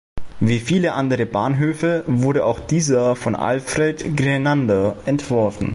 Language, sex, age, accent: German, male, 19-29, Deutschland Deutsch